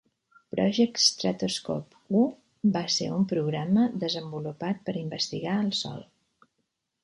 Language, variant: Catalan, Central